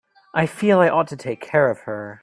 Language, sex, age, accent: English, male, 19-29, United States English